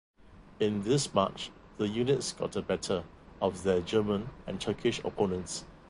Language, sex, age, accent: English, male, 50-59, Singaporean English